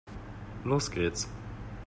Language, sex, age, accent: German, male, 19-29, Deutschland Deutsch